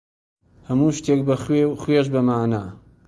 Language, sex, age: Central Kurdish, male, 30-39